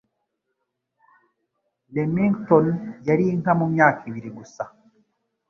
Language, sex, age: Kinyarwanda, male, 19-29